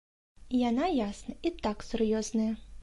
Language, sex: Belarusian, female